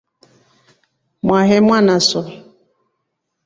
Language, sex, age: Rombo, female, 40-49